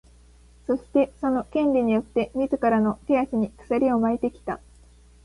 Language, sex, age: Japanese, female, 19-29